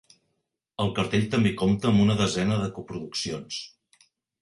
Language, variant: Catalan, Central